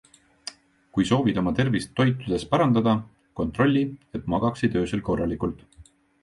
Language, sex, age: Estonian, male, 19-29